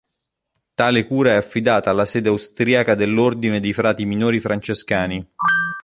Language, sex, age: Italian, male, 40-49